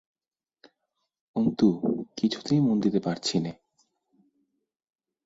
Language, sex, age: Bengali, male, 19-29